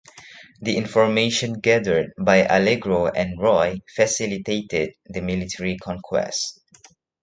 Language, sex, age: English, male, 19-29